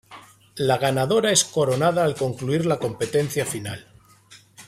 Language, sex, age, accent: Spanish, male, 40-49, España: Norte peninsular (Asturias, Castilla y León, Cantabria, País Vasco, Navarra, Aragón, La Rioja, Guadalajara, Cuenca)